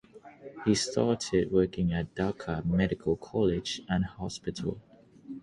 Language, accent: English, United States English; Australian English